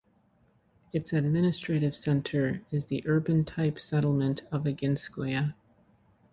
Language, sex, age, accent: English, female, 30-39, United States English